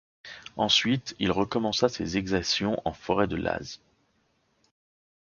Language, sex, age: French, male, 40-49